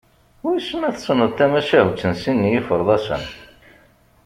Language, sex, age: Kabyle, male, 40-49